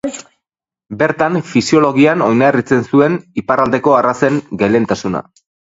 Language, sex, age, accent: Basque, male, under 19, Erdialdekoa edo Nafarra (Gipuzkoa, Nafarroa)